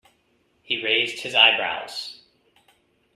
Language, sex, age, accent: English, male, 30-39, United States English